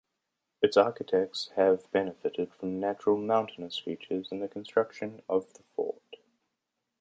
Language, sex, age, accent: English, male, 30-39, New Zealand English